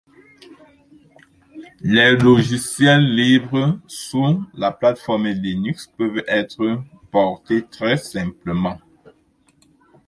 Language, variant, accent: French, Français d'Afrique subsaharienne et des îles africaines, Français du Cameroun